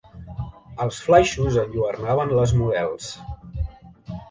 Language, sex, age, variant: Catalan, male, 19-29, Central